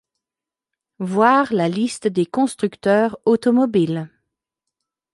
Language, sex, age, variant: French, female, 50-59, Français de métropole